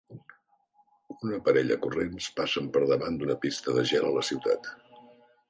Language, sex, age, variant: Catalan, male, 50-59, Central